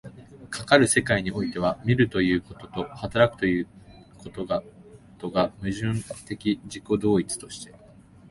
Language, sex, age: Japanese, male, 19-29